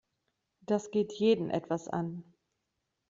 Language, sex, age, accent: German, female, 30-39, Deutschland Deutsch